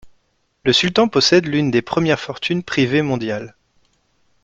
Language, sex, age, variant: French, male, 30-39, Français de métropole